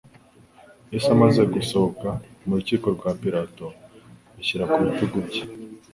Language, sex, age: Kinyarwanda, male, 19-29